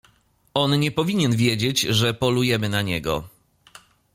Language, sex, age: Polish, male, 30-39